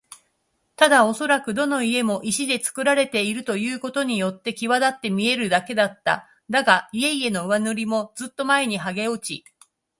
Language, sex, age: Japanese, female, 50-59